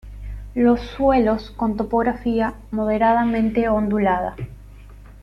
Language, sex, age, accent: Spanish, female, 19-29, Rioplatense: Argentina, Uruguay, este de Bolivia, Paraguay